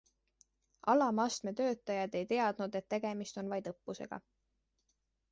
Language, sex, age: Estonian, female, 19-29